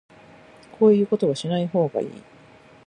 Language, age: Japanese, 60-69